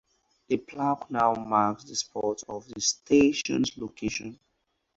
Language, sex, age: English, male, 19-29